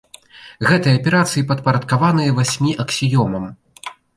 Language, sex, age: Belarusian, male, 19-29